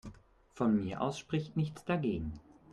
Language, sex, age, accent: German, male, 19-29, Deutschland Deutsch